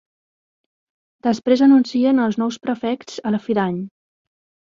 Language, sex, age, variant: Catalan, female, 40-49, Central